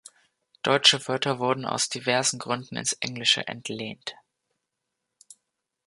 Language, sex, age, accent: German, male, 19-29, Deutschland Deutsch